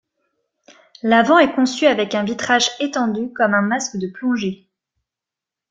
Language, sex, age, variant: French, female, 19-29, Français de métropole